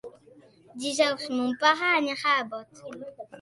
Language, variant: Catalan, Septentrional